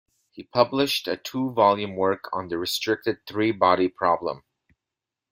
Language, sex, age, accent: English, male, 30-39, Canadian English